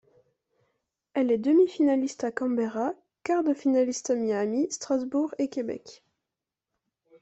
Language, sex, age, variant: French, female, 19-29, Français de métropole